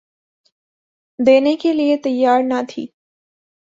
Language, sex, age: Urdu, female, 19-29